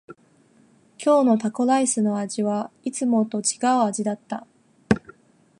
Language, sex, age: Japanese, female, 19-29